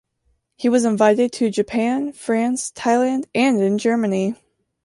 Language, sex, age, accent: English, female, under 19, United States English